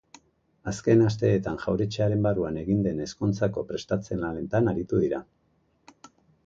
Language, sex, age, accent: Basque, male, 50-59, Erdialdekoa edo Nafarra (Gipuzkoa, Nafarroa)